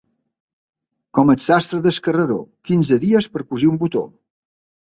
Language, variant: Catalan, Balear